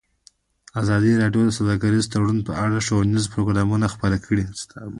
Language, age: Pashto, under 19